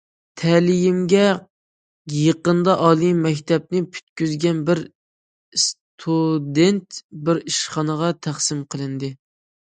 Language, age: Uyghur, 19-29